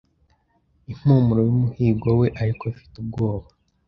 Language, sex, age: Kinyarwanda, male, under 19